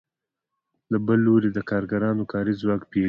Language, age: Pashto, 19-29